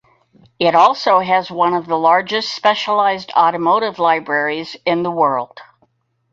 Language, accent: English, United States English